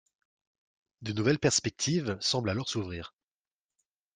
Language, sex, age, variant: French, male, 19-29, Français de métropole